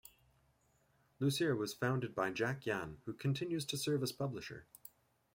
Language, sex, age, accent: English, male, 30-39, Canadian English